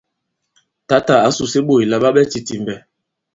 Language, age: Bankon, 40-49